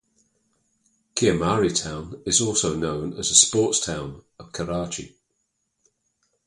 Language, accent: English, United States English